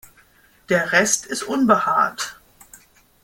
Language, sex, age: German, male, 50-59